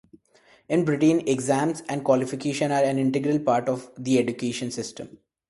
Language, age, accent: English, 19-29, India and South Asia (India, Pakistan, Sri Lanka)